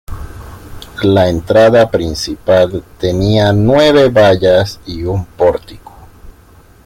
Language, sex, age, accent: Spanish, male, 19-29, Caribe: Cuba, Venezuela, Puerto Rico, República Dominicana, Panamá, Colombia caribeña, México caribeño, Costa del golfo de México